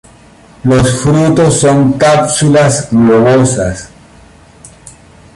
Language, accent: Spanish, Caribe: Cuba, Venezuela, Puerto Rico, República Dominicana, Panamá, Colombia caribeña, México caribeño, Costa del golfo de México